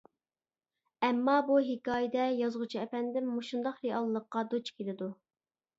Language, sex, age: Uyghur, male, 19-29